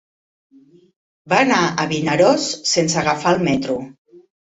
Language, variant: Catalan, Central